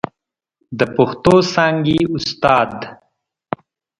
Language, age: Pashto, 30-39